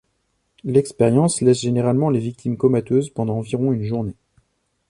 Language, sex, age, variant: French, male, 30-39, Français de métropole